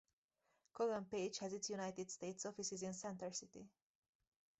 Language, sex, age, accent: English, female, 19-29, United States English